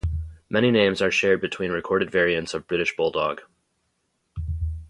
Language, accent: English, United States English